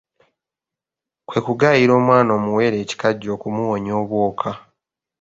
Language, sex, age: Ganda, male, 19-29